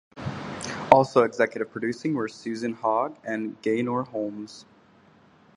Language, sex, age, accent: English, male, 19-29, United States English